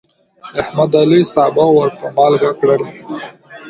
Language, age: Pashto, 19-29